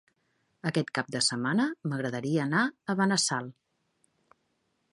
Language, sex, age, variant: Catalan, female, 40-49, Central